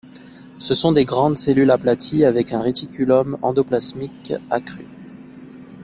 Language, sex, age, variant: French, male, 30-39, Français de métropole